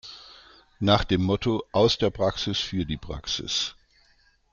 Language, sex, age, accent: German, male, 50-59, Deutschland Deutsch